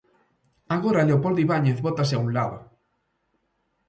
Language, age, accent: Galician, under 19, Normativo (estándar)